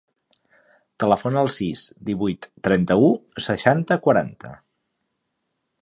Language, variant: Catalan, Central